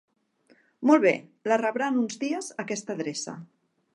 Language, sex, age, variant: Catalan, female, 50-59, Central